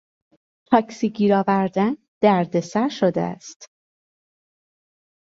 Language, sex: Persian, female